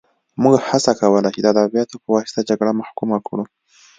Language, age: Pashto, 19-29